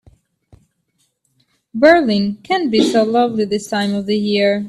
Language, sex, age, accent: English, female, 19-29, United States English